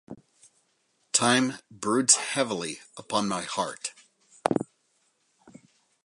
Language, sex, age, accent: English, male, 50-59, United States English